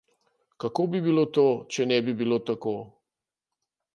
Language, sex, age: Slovenian, male, 60-69